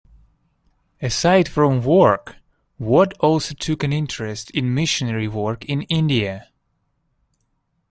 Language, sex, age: English, male, 19-29